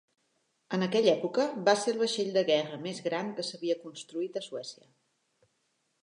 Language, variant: Catalan, Central